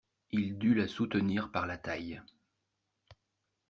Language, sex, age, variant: French, male, 50-59, Français de métropole